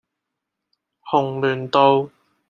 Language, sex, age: Cantonese, male, 19-29